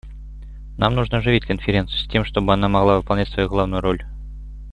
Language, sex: Russian, male